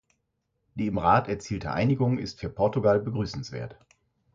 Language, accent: German, Deutschland Deutsch; Hochdeutsch